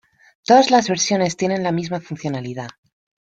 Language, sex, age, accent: Spanish, female, 30-39, España: Centro-Sur peninsular (Madrid, Toledo, Castilla-La Mancha)